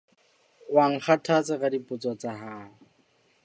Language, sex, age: Southern Sotho, male, 30-39